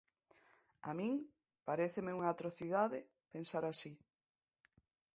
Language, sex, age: Galician, female, 40-49